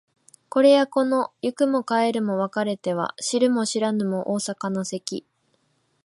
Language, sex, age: Japanese, female, 19-29